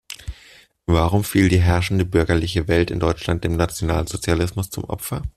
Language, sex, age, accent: German, male, 19-29, Deutschland Deutsch